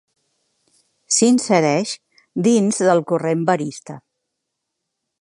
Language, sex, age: Catalan, female, 50-59